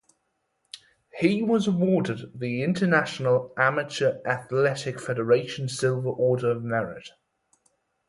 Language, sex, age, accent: English, male, 19-29, England English